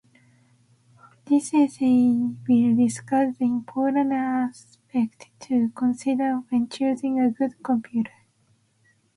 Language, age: English, 19-29